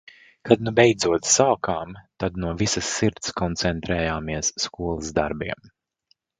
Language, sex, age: Latvian, male, 40-49